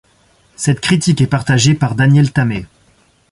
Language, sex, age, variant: French, male, 19-29, Français de métropole